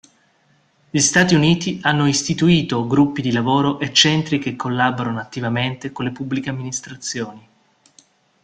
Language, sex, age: Italian, male, 30-39